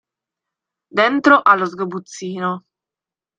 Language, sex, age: Italian, female, 19-29